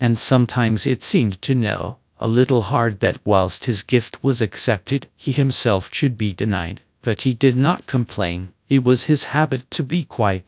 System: TTS, GradTTS